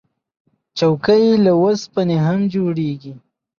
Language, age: Pashto, 19-29